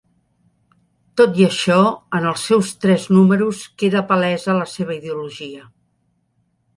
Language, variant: Catalan, Central